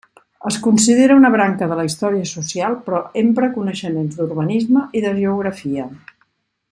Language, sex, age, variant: Catalan, female, 50-59, Central